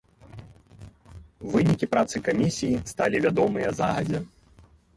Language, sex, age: Belarusian, male, 19-29